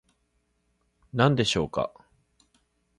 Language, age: Japanese, 40-49